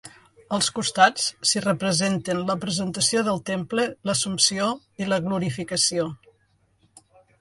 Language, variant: Catalan, Central